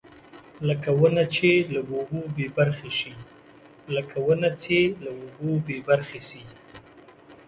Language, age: Pashto, 40-49